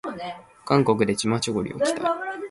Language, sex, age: Japanese, male, 19-29